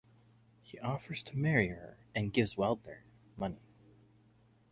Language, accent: English, United States English